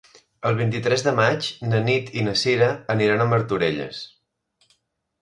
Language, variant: Catalan, Central